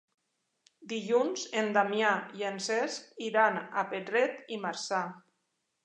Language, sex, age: Catalan, female, 40-49